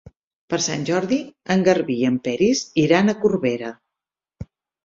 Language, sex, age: Catalan, female, 50-59